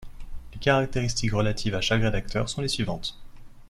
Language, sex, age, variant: French, male, 19-29, Français de métropole